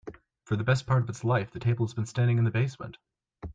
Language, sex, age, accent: English, male, under 19, United States English